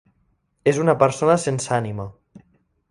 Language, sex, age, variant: Catalan, male, under 19, Central